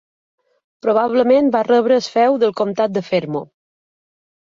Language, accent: Catalan, mallorquí